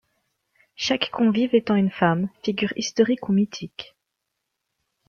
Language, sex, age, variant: French, female, 19-29, Français de métropole